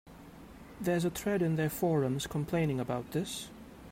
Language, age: English, 30-39